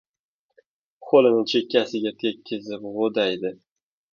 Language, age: Uzbek, 19-29